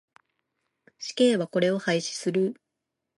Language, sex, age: Japanese, female, 30-39